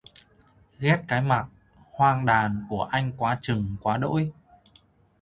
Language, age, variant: Vietnamese, 19-29, Hà Nội